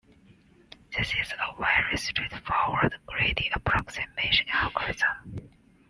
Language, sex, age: English, female, 30-39